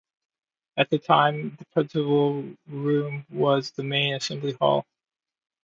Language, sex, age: English, male, 30-39